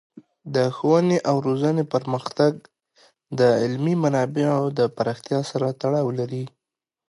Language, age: Pashto, 19-29